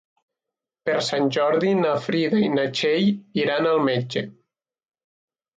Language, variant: Catalan, Nord-Occidental